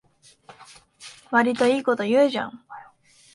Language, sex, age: Japanese, female, 19-29